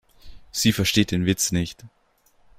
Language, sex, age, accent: German, male, 19-29, Österreichisches Deutsch